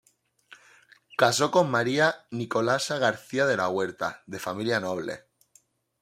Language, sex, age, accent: Spanish, male, 30-39, España: Sur peninsular (Andalucia, Extremadura, Murcia)